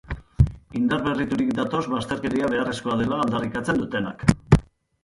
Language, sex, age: Basque, male, 50-59